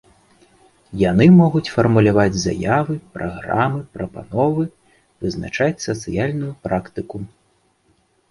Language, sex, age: Belarusian, male, 30-39